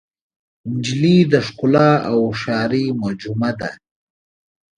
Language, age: Pashto, 19-29